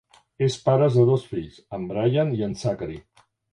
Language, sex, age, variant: Catalan, male, 60-69, Central